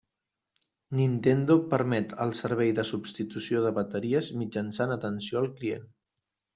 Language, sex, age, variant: Catalan, male, 19-29, Central